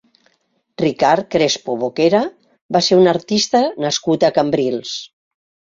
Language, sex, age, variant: Catalan, female, 60-69, Central